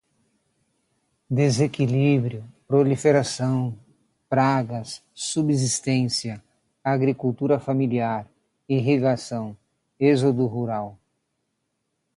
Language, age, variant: Portuguese, 40-49, Portuguese (Brasil)